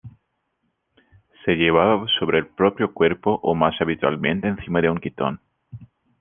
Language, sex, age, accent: Spanish, male, 19-29, España: Centro-Sur peninsular (Madrid, Toledo, Castilla-La Mancha)